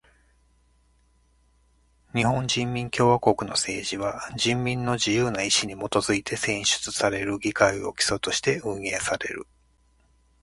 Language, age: Japanese, 50-59